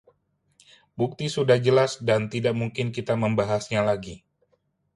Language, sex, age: Indonesian, male, 40-49